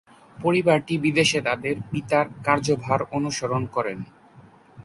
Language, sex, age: Bengali, male, under 19